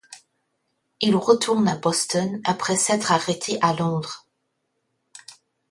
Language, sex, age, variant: French, female, 50-59, Français de métropole